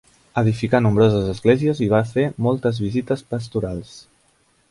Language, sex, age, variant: Catalan, male, 19-29, Central